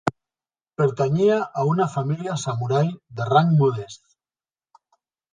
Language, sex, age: Catalan, male, 50-59